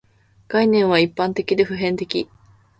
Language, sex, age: Japanese, female, 19-29